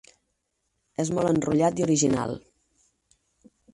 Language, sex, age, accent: Catalan, female, 40-49, estàndard